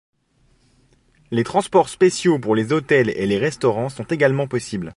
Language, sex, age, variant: French, male, 30-39, Français de métropole